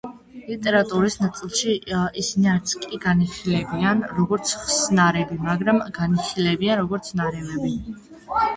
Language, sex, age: Georgian, female, under 19